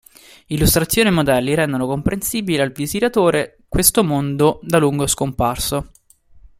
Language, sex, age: Italian, male, 19-29